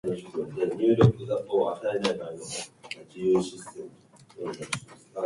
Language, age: Japanese, 19-29